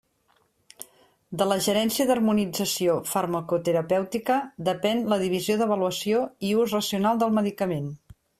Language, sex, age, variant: Catalan, female, 50-59, Central